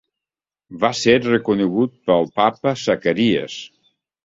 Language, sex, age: Catalan, male, 70-79